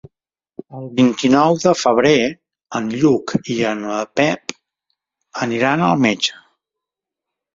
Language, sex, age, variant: Catalan, male, 50-59, Central